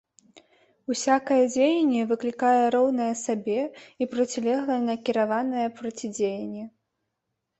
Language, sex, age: Belarusian, female, 19-29